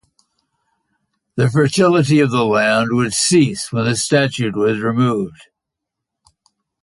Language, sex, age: English, male, 80-89